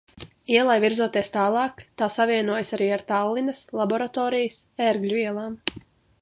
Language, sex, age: Latvian, female, 19-29